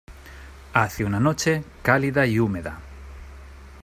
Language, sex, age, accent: Spanish, male, 30-39, España: Norte peninsular (Asturias, Castilla y León, Cantabria, País Vasco, Navarra, Aragón, La Rioja, Guadalajara, Cuenca)